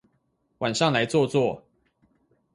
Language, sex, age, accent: Chinese, male, 19-29, 出生地：臺北市